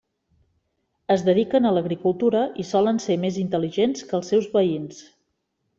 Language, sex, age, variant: Catalan, female, 40-49, Central